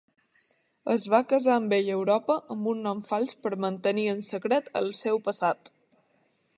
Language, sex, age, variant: Catalan, female, under 19, Balear